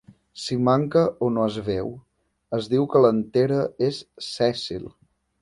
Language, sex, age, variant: Catalan, male, 19-29, Central